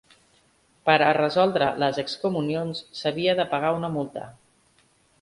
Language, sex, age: Catalan, female, 40-49